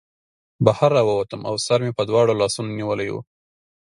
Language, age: Pashto, 19-29